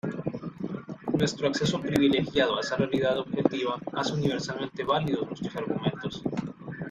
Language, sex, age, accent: Spanish, male, 19-29, América central